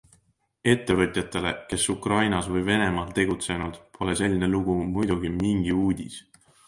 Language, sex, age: Estonian, male, 19-29